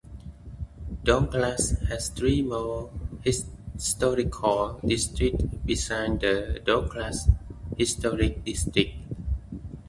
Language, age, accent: English, 30-39, United States English